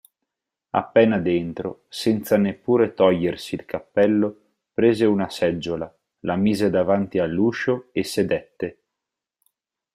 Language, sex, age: Italian, male, 19-29